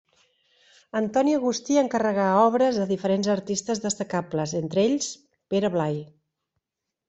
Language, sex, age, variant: Catalan, female, 50-59, Central